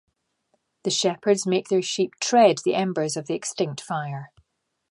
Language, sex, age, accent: English, female, 50-59, Scottish English